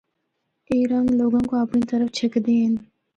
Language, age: Northern Hindko, 19-29